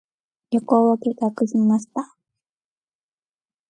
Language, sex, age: Japanese, female, 19-29